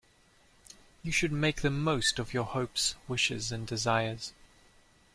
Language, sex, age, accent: English, male, 19-29, Southern African (South Africa, Zimbabwe, Namibia)